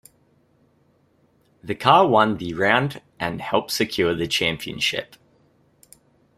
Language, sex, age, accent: English, male, 19-29, Australian English